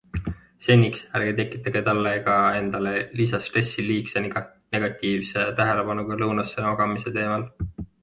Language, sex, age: Estonian, male, 19-29